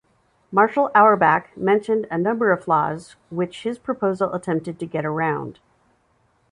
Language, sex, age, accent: English, female, 50-59, United States English